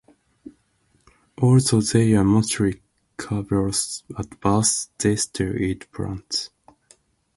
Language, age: English, 19-29